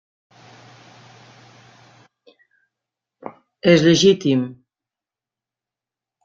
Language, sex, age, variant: Catalan, female, 50-59, Central